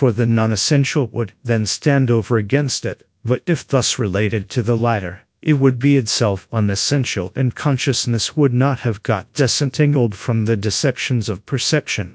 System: TTS, GradTTS